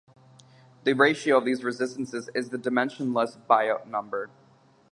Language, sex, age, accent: English, male, 19-29, United States English